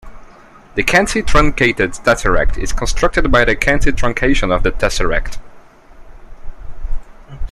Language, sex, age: English, male, 30-39